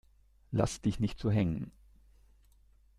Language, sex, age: German, male, 60-69